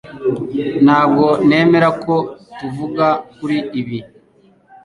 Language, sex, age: Kinyarwanda, male, 40-49